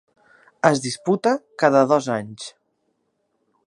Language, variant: Catalan, Nord-Occidental